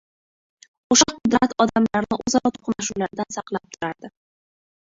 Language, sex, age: Uzbek, female, 19-29